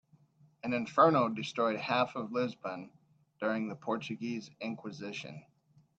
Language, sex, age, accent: English, male, 40-49, United States English